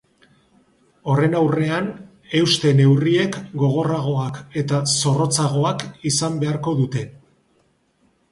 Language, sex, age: Basque, male, 50-59